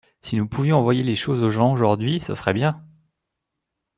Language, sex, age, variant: French, male, 19-29, Français de métropole